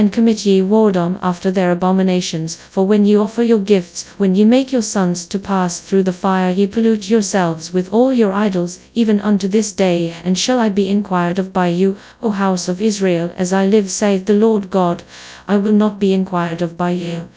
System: TTS, FastPitch